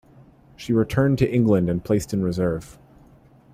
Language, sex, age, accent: English, male, 19-29, United States English